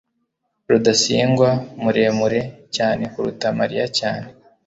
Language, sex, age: Kinyarwanda, male, 19-29